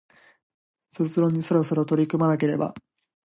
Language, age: Japanese, 19-29